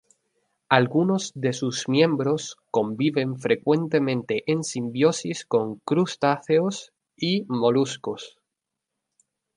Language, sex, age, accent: Spanish, male, 19-29, España: Islas Canarias